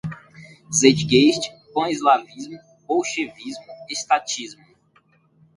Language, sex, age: Portuguese, male, 30-39